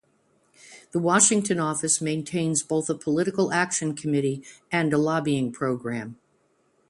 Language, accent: English, United States English